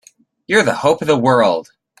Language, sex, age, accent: English, male, 19-29, United States English